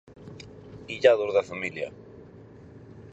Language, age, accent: Galician, 19-29, Central (gheada)